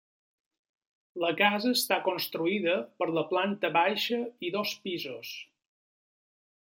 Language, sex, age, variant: Catalan, male, 40-49, Balear